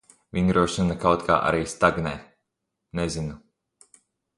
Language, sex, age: Latvian, male, under 19